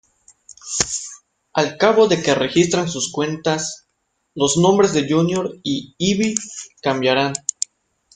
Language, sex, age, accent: Spanish, male, 19-29, México